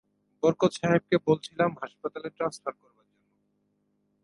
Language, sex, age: Bengali, male, 19-29